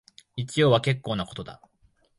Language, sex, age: Japanese, male, 19-29